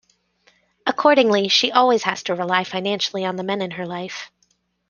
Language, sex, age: English, female, 30-39